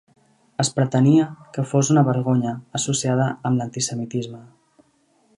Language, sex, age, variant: Catalan, male, under 19, Central